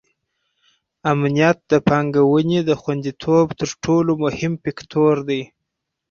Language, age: Pashto, 19-29